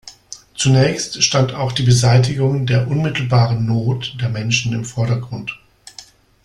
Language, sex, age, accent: German, male, 50-59, Deutschland Deutsch